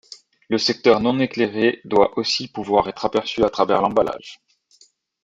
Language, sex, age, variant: French, male, 30-39, Français de métropole